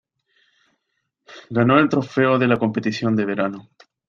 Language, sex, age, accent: Spanish, male, 19-29, Andino-Pacífico: Colombia, Perú, Ecuador, oeste de Bolivia y Venezuela andina